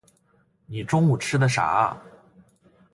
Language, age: Chinese, 19-29